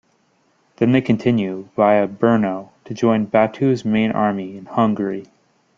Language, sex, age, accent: English, male, 19-29, United States English